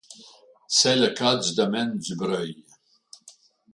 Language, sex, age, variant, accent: French, male, 70-79, Français d'Amérique du Nord, Français du Canada